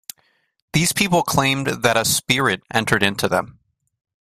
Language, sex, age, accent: English, male, 19-29, Canadian English